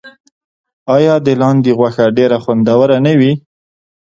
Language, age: Pashto, 30-39